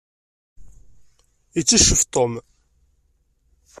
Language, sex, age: Kabyle, male, 40-49